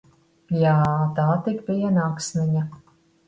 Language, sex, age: Latvian, female, 50-59